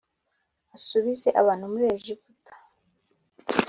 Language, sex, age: Kinyarwanda, female, 19-29